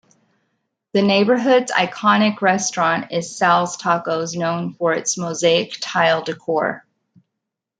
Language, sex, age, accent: English, female, 40-49, United States English